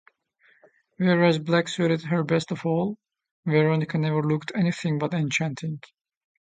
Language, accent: English, Turkish English